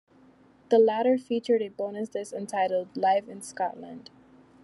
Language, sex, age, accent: English, female, 19-29, United States English